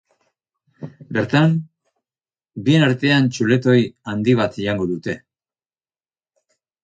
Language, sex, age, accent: Basque, male, 50-59, Mendebalekoa (Araba, Bizkaia, Gipuzkoako mendebaleko herri batzuk)